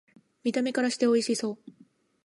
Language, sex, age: Japanese, female, 19-29